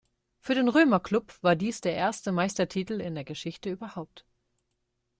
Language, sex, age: German, female, 19-29